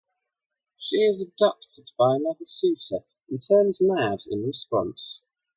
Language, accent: English, England English